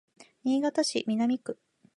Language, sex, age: Japanese, female, 19-29